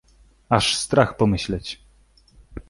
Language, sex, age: Polish, male, 19-29